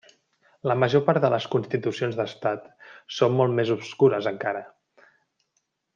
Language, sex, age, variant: Catalan, male, 30-39, Central